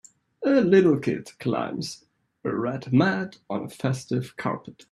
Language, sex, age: English, male, 19-29